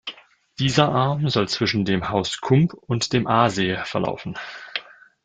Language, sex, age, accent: German, male, 30-39, Deutschland Deutsch